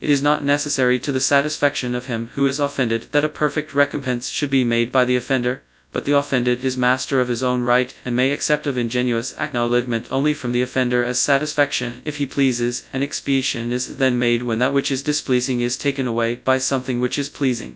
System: TTS, FastPitch